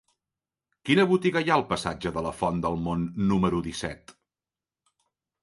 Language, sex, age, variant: Catalan, male, 40-49, Central